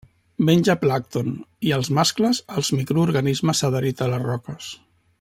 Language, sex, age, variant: Catalan, male, 50-59, Central